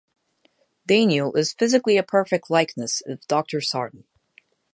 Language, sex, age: English, male, under 19